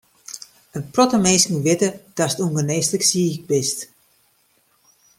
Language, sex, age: Western Frisian, female, 50-59